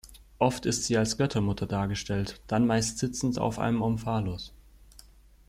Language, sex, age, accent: German, male, under 19, Deutschland Deutsch